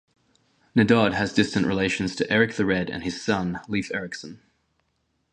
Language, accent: English, Australian English